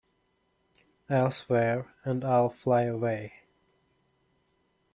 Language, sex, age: English, male, 19-29